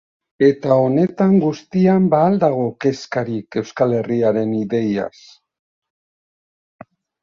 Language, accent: Basque, Mendebalekoa (Araba, Bizkaia, Gipuzkoako mendebaleko herri batzuk)